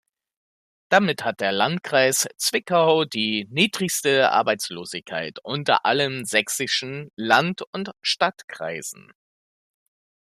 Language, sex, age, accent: German, male, 30-39, Deutschland Deutsch